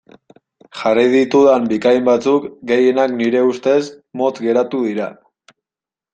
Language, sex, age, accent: Basque, male, 19-29, Mendebalekoa (Araba, Bizkaia, Gipuzkoako mendebaleko herri batzuk)